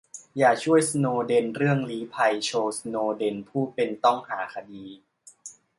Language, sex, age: Thai, male, 19-29